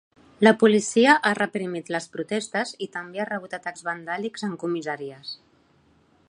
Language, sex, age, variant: Catalan, female, 40-49, Central